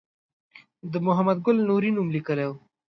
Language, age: Pashto, 19-29